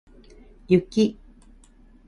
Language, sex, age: Japanese, female, 50-59